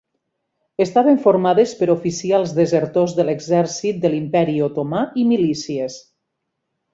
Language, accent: Catalan, Ebrenc